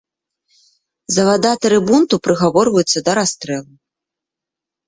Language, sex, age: Belarusian, female, 30-39